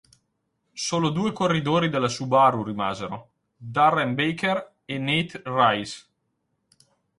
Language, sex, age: Italian, male, 30-39